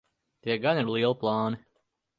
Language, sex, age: Latvian, male, 30-39